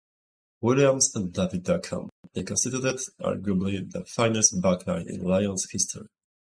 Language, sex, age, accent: English, male, 19-29, England English